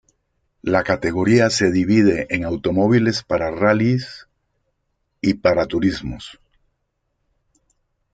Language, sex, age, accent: Spanish, male, 60-69, América central